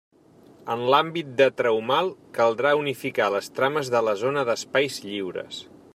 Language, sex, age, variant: Catalan, male, 40-49, Central